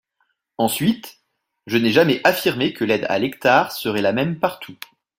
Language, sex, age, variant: French, male, 30-39, Français de métropole